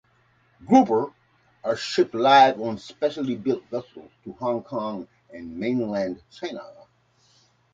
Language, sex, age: English, male, 60-69